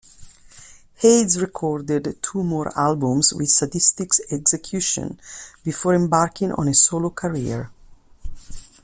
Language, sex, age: English, female, 50-59